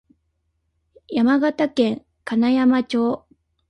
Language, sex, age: Japanese, female, 19-29